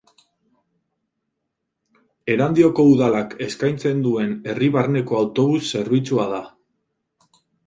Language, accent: Basque, Mendebalekoa (Araba, Bizkaia, Gipuzkoako mendebaleko herri batzuk)